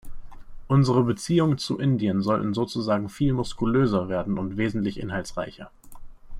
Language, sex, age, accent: German, male, under 19, Deutschland Deutsch